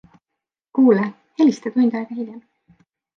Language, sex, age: Estonian, female, 19-29